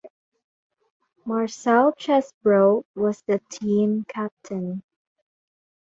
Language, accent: English, Filipino